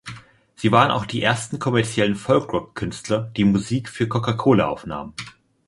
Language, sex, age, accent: German, male, 19-29, Deutschland Deutsch